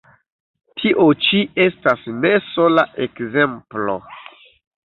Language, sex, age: Esperanto, male, 30-39